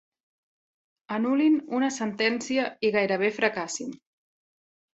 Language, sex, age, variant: Catalan, female, 30-39, Central